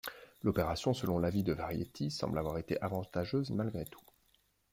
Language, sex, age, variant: French, male, 30-39, Français de métropole